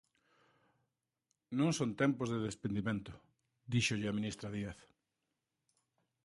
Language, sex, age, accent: Galician, male, 30-39, Oriental (común en zona oriental)